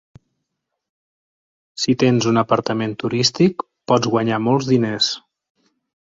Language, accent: Catalan, Camp de Tarragona